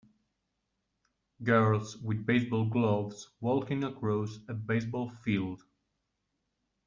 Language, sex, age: English, male, 30-39